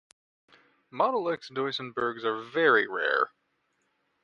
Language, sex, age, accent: English, male, 19-29, United States English